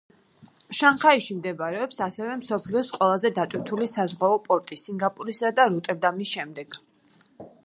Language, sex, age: Georgian, female, 40-49